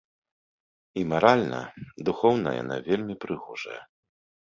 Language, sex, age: Belarusian, male, 30-39